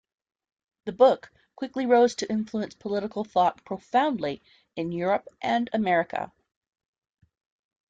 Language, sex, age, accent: English, female, 40-49, Canadian English